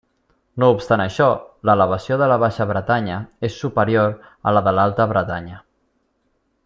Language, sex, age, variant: Catalan, male, 30-39, Septentrional